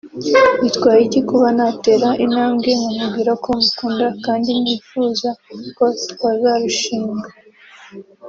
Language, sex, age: Kinyarwanda, female, 19-29